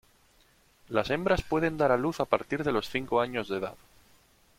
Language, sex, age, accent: Spanish, male, 19-29, España: Norte peninsular (Asturias, Castilla y León, Cantabria, País Vasco, Navarra, Aragón, La Rioja, Guadalajara, Cuenca)